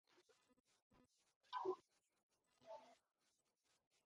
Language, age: English, 19-29